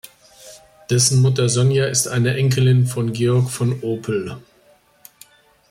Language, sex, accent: German, male, Deutschland Deutsch